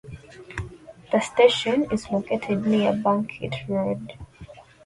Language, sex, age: English, female, 19-29